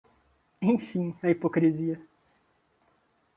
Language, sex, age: Portuguese, male, 19-29